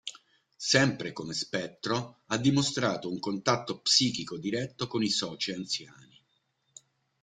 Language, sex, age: Italian, male, 50-59